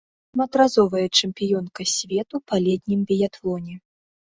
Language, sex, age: Belarusian, female, 19-29